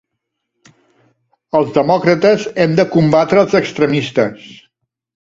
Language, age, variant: Catalan, 50-59, Central